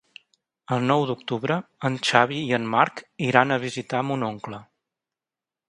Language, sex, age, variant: Catalan, male, 30-39, Central